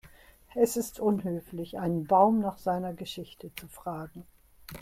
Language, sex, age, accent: German, female, 70-79, Deutschland Deutsch